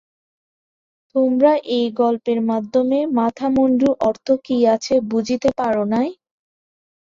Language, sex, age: Bengali, female, 19-29